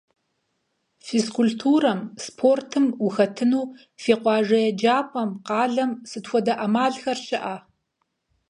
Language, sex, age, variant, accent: Kabardian, female, 30-39, Адыгэбзэ (Къэбэрдей, Кирил, псоми зэдай), Джылэхъстэней (Gilahsteney)